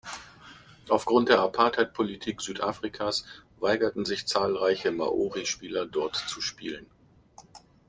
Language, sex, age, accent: German, male, 50-59, Deutschland Deutsch